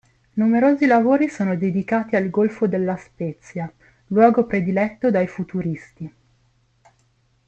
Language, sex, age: Italian, female, 19-29